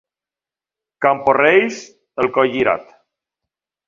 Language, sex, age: Catalan, male, 40-49